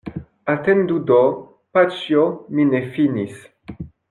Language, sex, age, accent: Esperanto, male, 19-29, Internacia